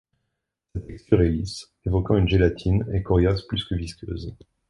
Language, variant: French, Français de métropole